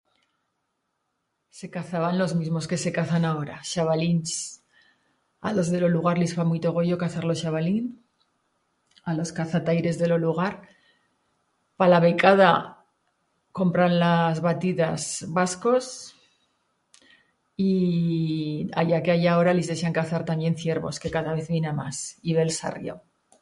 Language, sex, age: Aragonese, female, 50-59